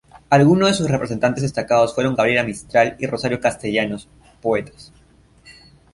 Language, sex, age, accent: Spanish, male, under 19, Andino-Pacífico: Colombia, Perú, Ecuador, oeste de Bolivia y Venezuela andina